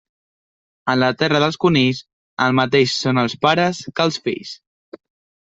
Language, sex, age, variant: Catalan, male, under 19, Central